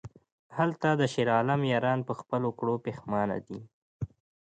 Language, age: Pashto, 19-29